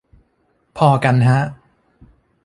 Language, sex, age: Thai, male, 19-29